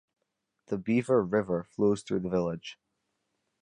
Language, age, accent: English, under 19, Scottish English